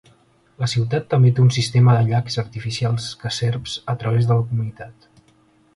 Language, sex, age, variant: Catalan, male, 19-29, Central